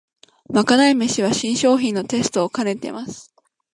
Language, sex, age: Japanese, female, 19-29